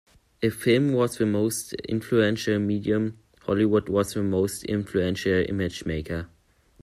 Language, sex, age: English, male, under 19